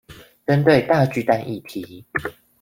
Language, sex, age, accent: Chinese, female, 19-29, 出生地：宜蘭縣